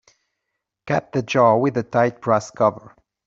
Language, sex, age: English, male, 30-39